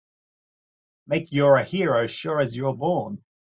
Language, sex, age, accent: English, male, 30-39, Australian English